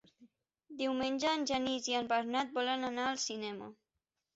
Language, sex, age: Catalan, female, under 19